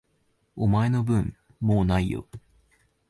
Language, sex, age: Japanese, male, 19-29